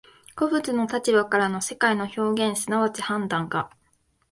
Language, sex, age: Japanese, female, 19-29